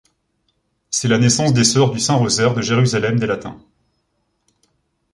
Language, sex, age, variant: French, male, 19-29, Français de métropole